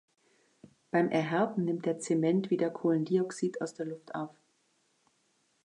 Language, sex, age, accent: German, female, 60-69, Deutschland Deutsch